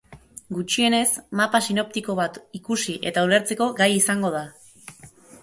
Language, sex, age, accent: Basque, female, 19-29, Erdialdekoa edo Nafarra (Gipuzkoa, Nafarroa)